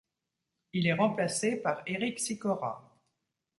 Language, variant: French, Français de métropole